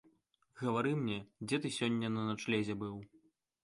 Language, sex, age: Belarusian, male, 19-29